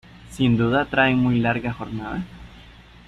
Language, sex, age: Spanish, male, 30-39